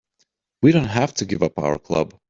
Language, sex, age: English, male, 30-39